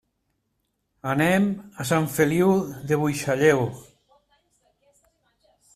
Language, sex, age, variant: Catalan, male, 70-79, Central